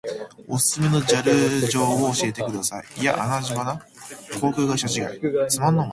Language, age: Japanese, 19-29